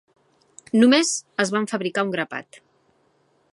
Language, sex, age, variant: Catalan, female, 50-59, Central